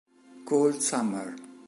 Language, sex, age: Italian, male, 50-59